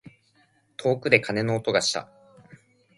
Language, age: Japanese, 19-29